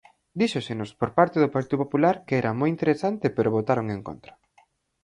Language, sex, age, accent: Galician, male, 19-29, Central (gheada); Normativo (estándar)